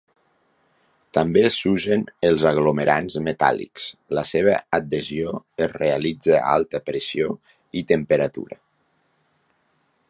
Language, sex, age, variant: Catalan, male, 40-49, Nord-Occidental